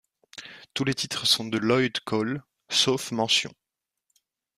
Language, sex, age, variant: French, male, 19-29, Français de métropole